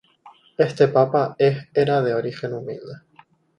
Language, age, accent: Spanish, 19-29, España: Islas Canarias